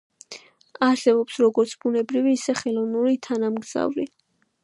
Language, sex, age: Georgian, female, 19-29